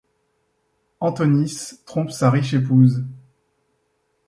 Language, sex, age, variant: French, male, 30-39, Français de métropole